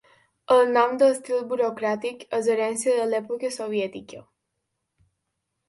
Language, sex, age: Catalan, female, under 19